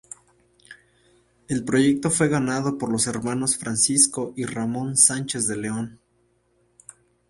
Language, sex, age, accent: Spanish, male, 19-29, México